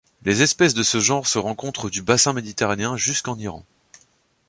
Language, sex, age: French, male, 30-39